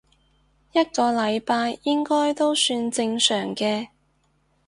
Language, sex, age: Cantonese, female, 19-29